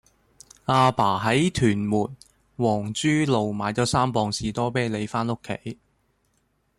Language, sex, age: Cantonese, male, 19-29